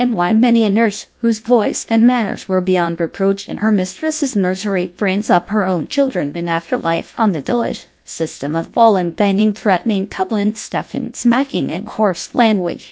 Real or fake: fake